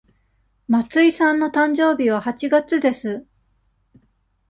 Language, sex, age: Japanese, female, 40-49